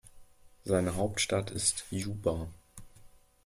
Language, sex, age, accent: German, male, 30-39, Deutschland Deutsch